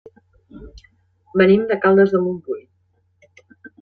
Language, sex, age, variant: Catalan, female, 60-69, Central